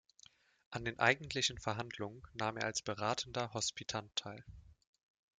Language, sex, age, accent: German, male, 19-29, Deutschland Deutsch